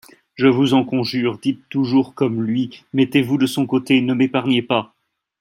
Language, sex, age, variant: French, male, 40-49, Français de métropole